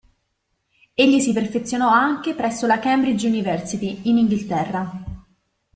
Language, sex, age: Italian, female, 30-39